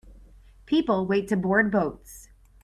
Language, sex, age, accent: English, female, 30-39, United States English